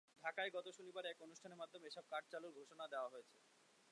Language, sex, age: Bengali, male, 19-29